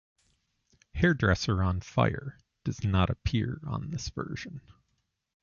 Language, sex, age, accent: English, male, 40-49, United States English